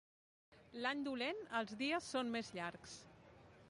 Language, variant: Catalan, Central